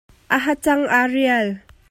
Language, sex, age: Hakha Chin, female, 19-29